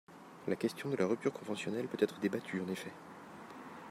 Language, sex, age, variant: French, male, 40-49, Français de métropole